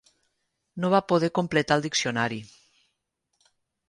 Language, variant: Catalan, Nord-Occidental